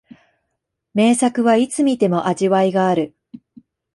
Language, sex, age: Japanese, female, 30-39